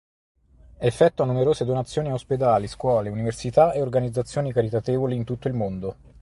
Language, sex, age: Italian, male, 30-39